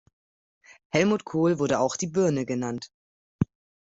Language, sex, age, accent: German, female, 30-39, Deutschland Deutsch